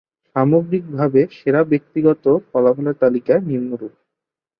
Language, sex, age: Bengali, male, 19-29